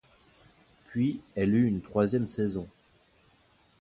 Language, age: French, 30-39